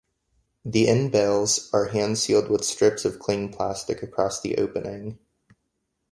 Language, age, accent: English, 30-39, United States English